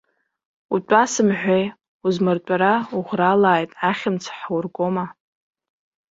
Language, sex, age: Abkhazian, male, under 19